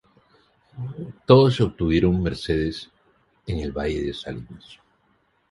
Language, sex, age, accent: Spanish, male, 50-59, Andino-Pacífico: Colombia, Perú, Ecuador, oeste de Bolivia y Venezuela andina